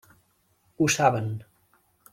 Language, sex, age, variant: Catalan, male, 30-39, Central